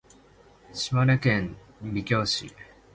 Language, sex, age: Japanese, male, 19-29